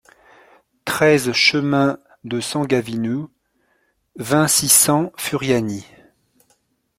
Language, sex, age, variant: French, male, 40-49, Français de métropole